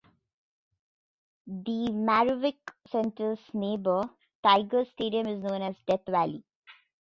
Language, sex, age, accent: English, female, 30-39, India and South Asia (India, Pakistan, Sri Lanka)